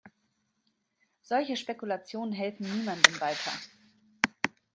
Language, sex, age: German, female, 30-39